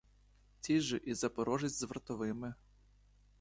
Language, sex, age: Ukrainian, male, 19-29